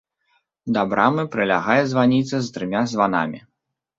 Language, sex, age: Belarusian, male, 30-39